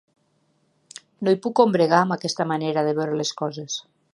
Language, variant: Catalan, Nord-Occidental